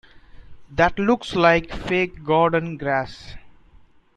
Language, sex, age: English, male, 19-29